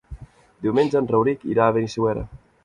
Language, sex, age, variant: Catalan, male, 19-29, Central